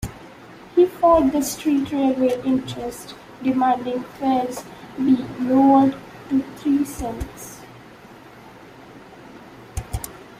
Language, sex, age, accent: English, female, under 19, India and South Asia (India, Pakistan, Sri Lanka)